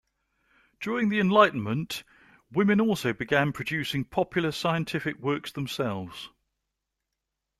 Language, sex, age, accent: English, male, 50-59, England English